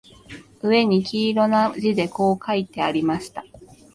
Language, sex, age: Japanese, female, 19-29